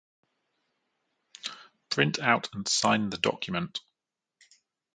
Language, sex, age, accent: English, male, 30-39, England English